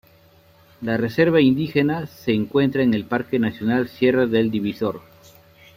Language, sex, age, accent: Spanish, male, 40-49, Andino-Pacífico: Colombia, Perú, Ecuador, oeste de Bolivia y Venezuela andina